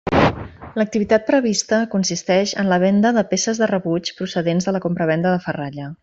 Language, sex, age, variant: Catalan, female, 40-49, Central